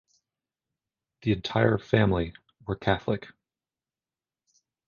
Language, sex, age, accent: English, male, 30-39, United States English